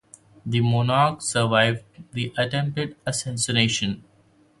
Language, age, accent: English, 19-29, India and South Asia (India, Pakistan, Sri Lanka)